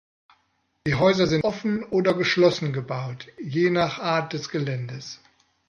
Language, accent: German, Deutschland Deutsch